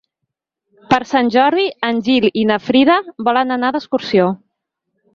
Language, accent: Catalan, nord-oriental